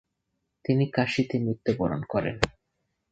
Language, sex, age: Bengali, male, 19-29